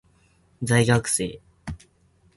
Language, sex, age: Japanese, male, 19-29